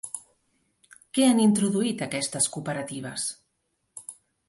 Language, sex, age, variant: Catalan, female, 40-49, Central